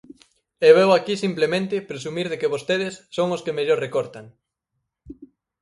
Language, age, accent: Galician, 19-29, Atlántico (seseo e gheada)